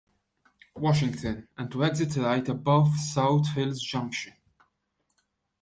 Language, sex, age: English, male, 30-39